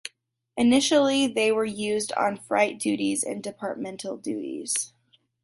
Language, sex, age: English, female, under 19